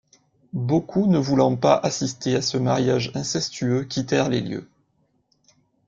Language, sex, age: French, male, 19-29